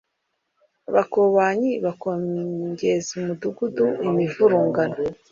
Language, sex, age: Kinyarwanda, female, 30-39